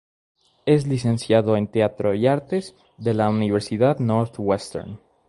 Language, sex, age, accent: Spanish, male, 19-29, México